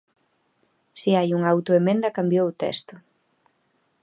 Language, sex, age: Galician, female, 30-39